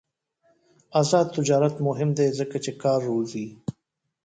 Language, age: Pashto, 40-49